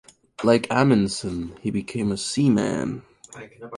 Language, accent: English, United States English